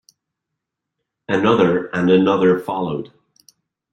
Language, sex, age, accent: English, male, 40-49, Irish English